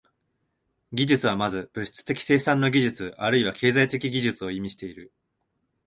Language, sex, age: Japanese, male, 19-29